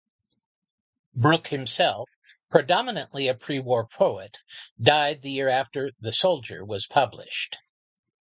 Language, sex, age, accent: English, male, 60-69, United States English